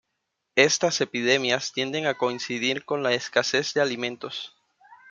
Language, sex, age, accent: Spanish, male, 19-29, Caribe: Cuba, Venezuela, Puerto Rico, República Dominicana, Panamá, Colombia caribeña, México caribeño, Costa del golfo de México